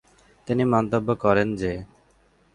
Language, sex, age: Bengali, male, 19-29